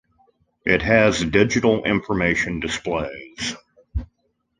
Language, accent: English, United States English